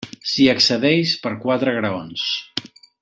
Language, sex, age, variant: Catalan, male, 50-59, Central